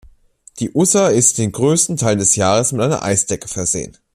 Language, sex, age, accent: German, male, under 19, Deutschland Deutsch